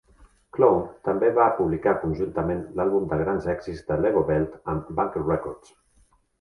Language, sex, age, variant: Catalan, male, 40-49, Central